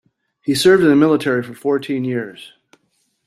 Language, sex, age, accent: English, male, 50-59, United States English